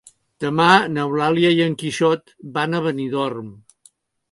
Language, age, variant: Catalan, 60-69, Central